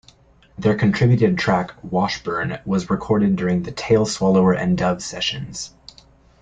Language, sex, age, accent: English, male, 19-29, United States English